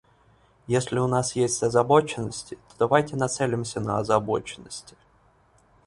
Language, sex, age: Russian, male, 19-29